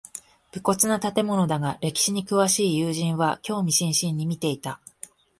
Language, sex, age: Japanese, female, 40-49